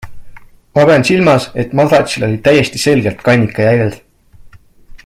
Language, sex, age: Estonian, male, 19-29